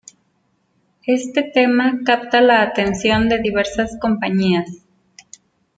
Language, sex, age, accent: Spanish, female, 40-49, México